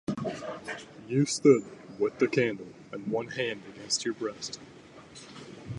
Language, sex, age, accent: English, male, 19-29, United States English